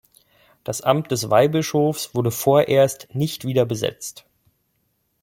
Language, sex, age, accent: German, male, 30-39, Deutschland Deutsch